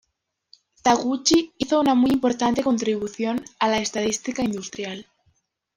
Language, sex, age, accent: Spanish, female, under 19, España: Norte peninsular (Asturias, Castilla y León, Cantabria, País Vasco, Navarra, Aragón, La Rioja, Guadalajara, Cuenca)